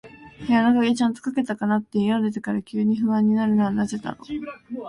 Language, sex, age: Japanese, female, 19-29